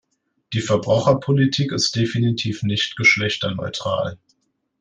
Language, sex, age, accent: German, male, 19-29, Deutschland Deutsch